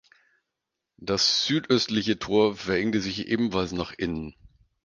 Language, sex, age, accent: German, male, 50-59, Deutschland Deutsch